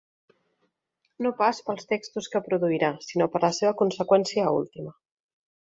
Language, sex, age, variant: Catalan, female, 40-49, Central